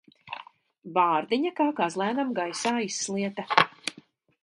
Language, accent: Latvian, Rigas